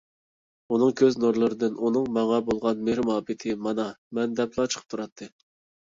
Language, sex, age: Uyghur, male, 30-39